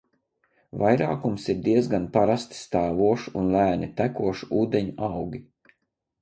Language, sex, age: Latvian, male, 50-59